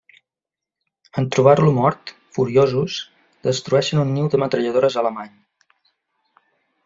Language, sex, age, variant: Catalan, male, 40-49, Septentrional